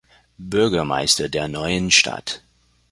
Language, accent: German, Deutschland Deutsch